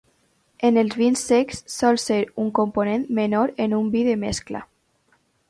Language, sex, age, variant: Catalan, female, under 19, Valencià meridional